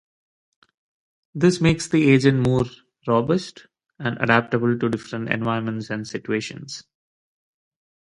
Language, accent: English, India and South Asia (India, Pakistan, Sri Lanka)